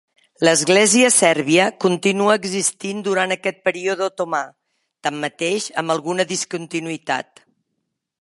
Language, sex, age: Catalan, female, 60-69